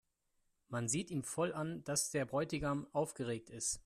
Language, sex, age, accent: German, male, 30-39, Deutschland Deutsch